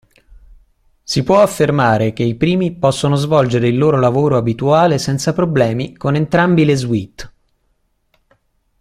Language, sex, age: Italian, male, 40-49